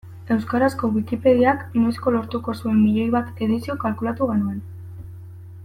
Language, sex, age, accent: Basque, female, 19-29, Erdialdekoa edo Nafarra (Gipuzkoa, Nafarroa)